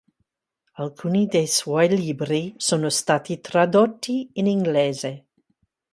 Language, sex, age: Italian, female, 60-69